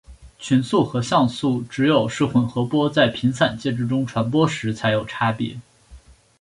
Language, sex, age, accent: Chinese, male, 19-29, 出生地：辽宁省